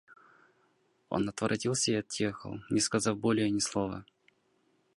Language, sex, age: Russian, male, under 19